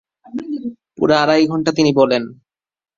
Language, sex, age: Bengali, male, 19-29